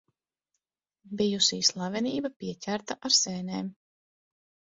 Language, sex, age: Latvian, female, 40-49